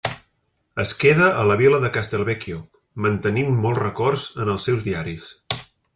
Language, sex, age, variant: Catalan, male, 30-39, Central